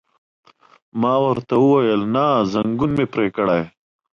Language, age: Pashto, 19-29